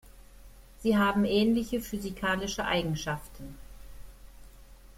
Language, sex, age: German, female, 50-59